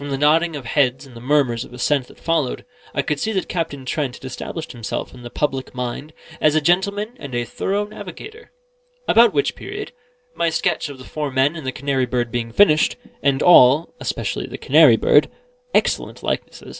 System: none